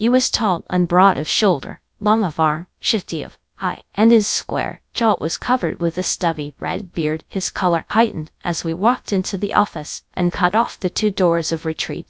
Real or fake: fake